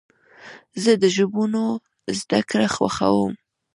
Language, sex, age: Pashto, female, 19-29